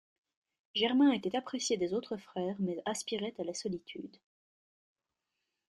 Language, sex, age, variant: French, female, 19-29, Français de métropole